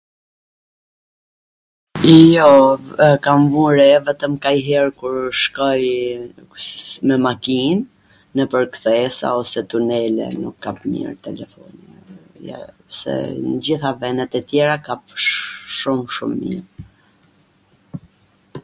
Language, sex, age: Gheg Albanian, female, 40-49